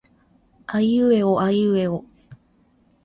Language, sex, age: Japanese, female, 30-39